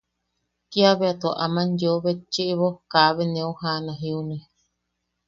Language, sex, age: Yaqui, female, 30-39